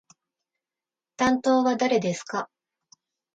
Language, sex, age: Japanese, female, 40-49